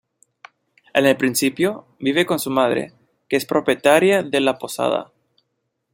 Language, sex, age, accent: Spanish, male, 19-29, México